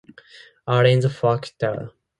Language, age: English, 19-29